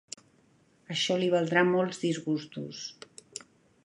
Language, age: Catalan, 50-59